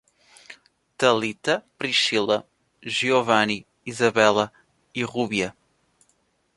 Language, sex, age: Portuguese, male, 30-39